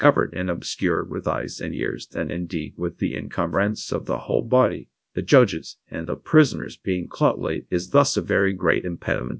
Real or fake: fake